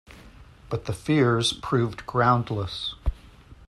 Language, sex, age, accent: English, male, 50-59, United States English